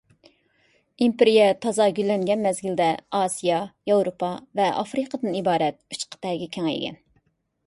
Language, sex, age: Uyghur, female, 30-39